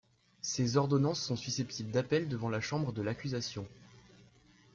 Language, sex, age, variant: French, male, under 19, Français de métropole